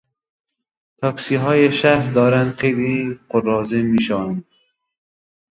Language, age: Persian, 19-29